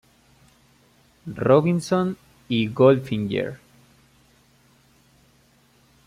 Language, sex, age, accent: Spanish, male, 19-29, Andino-Pacífico: Colombia, Perú, Ecuador, oeste de Bolivia y Venezuela andina